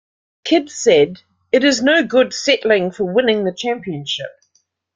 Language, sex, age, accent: English, female, 60-69, New Zealand English